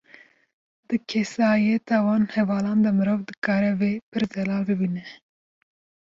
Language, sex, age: Kurdish, female, 19-29